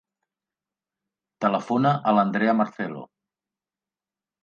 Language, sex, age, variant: Catalan, male, 40-49, Central